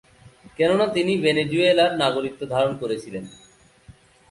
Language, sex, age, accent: Bengali, male, 19-29, Native